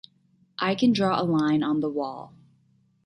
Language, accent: English, United States English